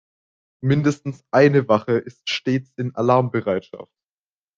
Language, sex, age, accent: German, male, under 19, Deutschland Deutsch